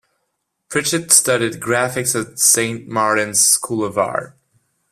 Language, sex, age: English, male, 19-29